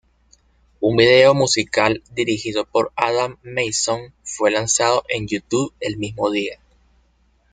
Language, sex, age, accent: Spanish, male, 19-29, Caribe: Cuba, Venezuela, Puerto Rico, República Dominicana, Panamá, Colombia caribeña, México caribeño, Costa del golfo de México